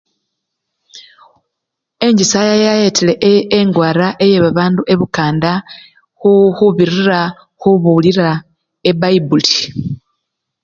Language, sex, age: Luyia, female, 50-59